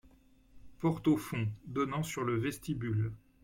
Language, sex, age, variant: French, male, 50-59, Français de métropole